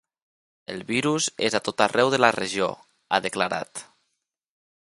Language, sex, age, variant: Catalan, male, 19-29, Nord-Occidental